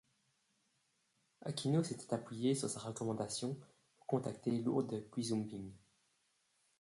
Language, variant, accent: French, Français d'Europe, Français de Belgique